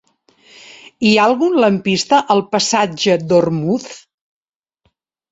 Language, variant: Catalan, Central